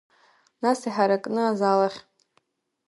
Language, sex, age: Abkhazian, female, under 19